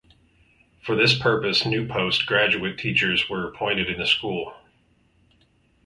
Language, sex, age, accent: English, male, 40-49, United States English